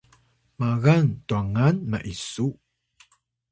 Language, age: Atayal, 30-39